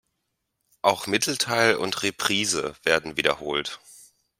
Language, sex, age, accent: German, male, 19-29, Deutschland Deutsch